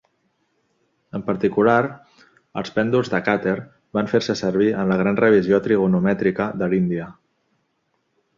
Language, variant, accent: Catalan, Central, central